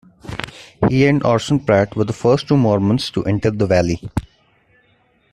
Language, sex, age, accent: English, male, 19-29, India and South Asia (India, Pakistan, Sri Lanka)